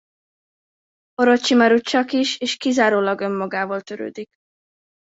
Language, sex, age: Hungarian, female, under 19